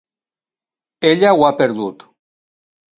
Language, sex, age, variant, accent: Catalan, male, 50-59, Valencià meridional, valencià